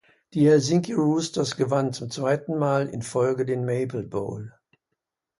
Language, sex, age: German, male, 60-69